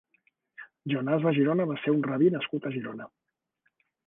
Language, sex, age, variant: Catalan, male, 50-59, Central